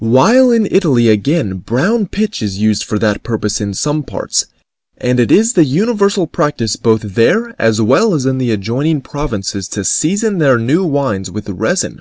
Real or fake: real